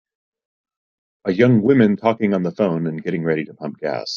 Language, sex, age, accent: English, male, 30-39, United States English